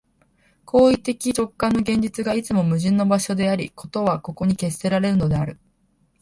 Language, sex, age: Japanese, female, under 19